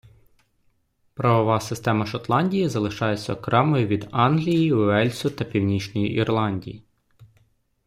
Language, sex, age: Ukrainian, male, 19-29